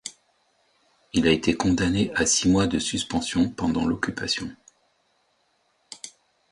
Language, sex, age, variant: French, male, 50-59, Français de métropole